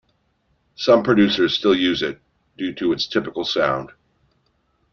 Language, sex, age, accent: English, male, 50-59, United States English